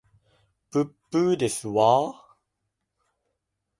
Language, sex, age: Japanese, male, 19-29